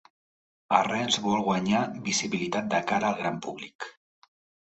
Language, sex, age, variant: Catalan, male, 40-49, Central